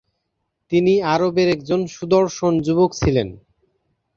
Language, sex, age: Bengali, male, 30-39